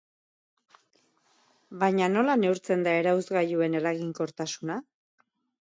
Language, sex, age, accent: Basque, female, 40-49, Erdialdekoa edo Nafarra (Gipuzkoa, Nafarroa)